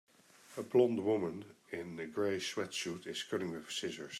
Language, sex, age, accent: English, male, 40-49, Australian English